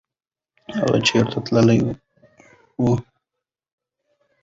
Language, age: Pashto, 19-29